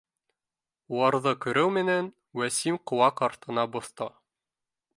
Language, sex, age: Bashkir, male, 19-29